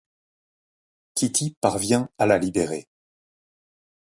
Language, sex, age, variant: French, male, 50-59, Français de métropole